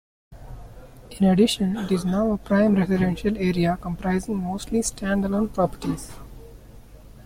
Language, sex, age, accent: English, male, 19-29, India and South Asia (India, Pakistan, Sri Lanka)